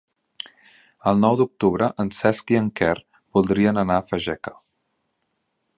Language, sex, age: Catalan, male, 30-39